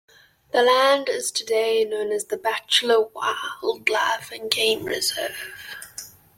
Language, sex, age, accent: English, female, 19-29, Southern African (South Africa, Zimbabwe, Namibia)